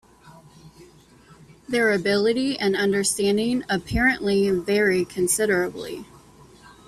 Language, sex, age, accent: English, female, 40-49, United States English